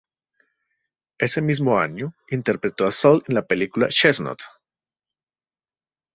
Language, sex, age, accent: Spanish, male, 40-49, Andino-Pacífico: Colombia, Perú, Ecuador, oeste de Bolivia y Venezuela andina